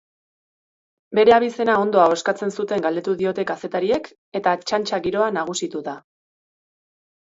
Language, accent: Basque, Erdialdekoa edo Nafarra (Gipuzkoa, Nafarroa)